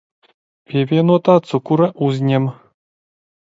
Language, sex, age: Latvian, male, 40-49